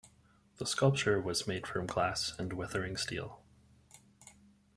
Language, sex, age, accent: English, male, 30-39, Canadian English